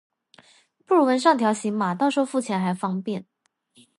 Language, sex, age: Chinese, female, 19-29